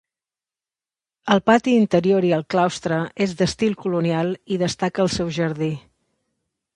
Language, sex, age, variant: Catalan, female, 40-49, Central